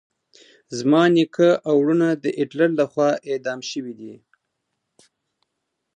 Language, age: Pashto, 40-49